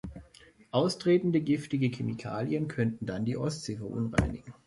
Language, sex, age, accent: German, male, 30-39, Deutschland Deutsch